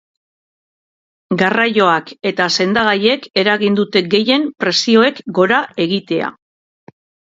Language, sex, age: Basque, female, 40-49